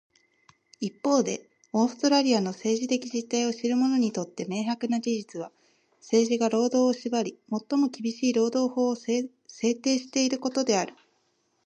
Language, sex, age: Japanese, female, 19-29